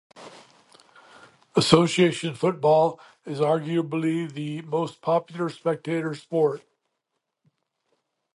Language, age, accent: English, 60-69, United States English